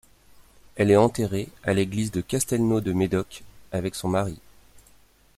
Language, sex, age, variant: French, male, 30-39, Français de métropole